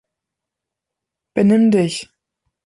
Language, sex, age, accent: German, female, 19-29, Deutschland Deutsch